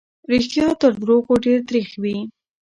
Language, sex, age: Pashto, female, 40-49